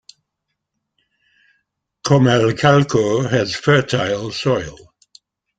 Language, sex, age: English, male, 80-89